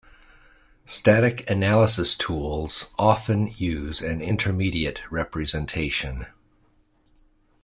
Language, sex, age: English, male, 60-69